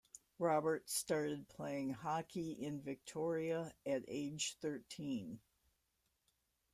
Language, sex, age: English, female, 70-79